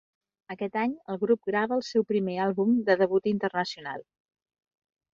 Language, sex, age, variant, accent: Catalan, female, 40-49, Central, central